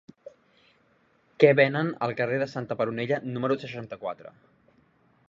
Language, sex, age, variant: Catalan, male, 19-29, Central